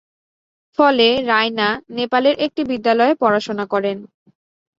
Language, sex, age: Bengali, female, 19-29